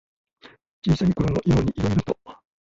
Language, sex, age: Japanese, male, 60-69